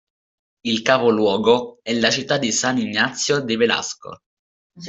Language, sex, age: Italian, male, 19-29